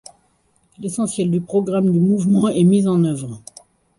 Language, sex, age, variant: French, female, 40-49, Français de métropole